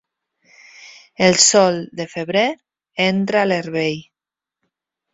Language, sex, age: Catalan, female, 40-49